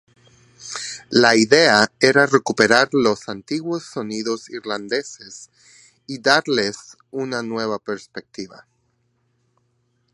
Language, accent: Spanish, España: Islas Canarias